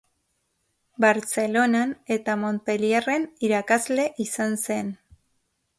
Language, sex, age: Basque, female, 40-49